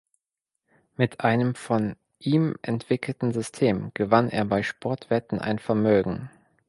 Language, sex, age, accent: German, male, 30-39, Deutschland Deutsch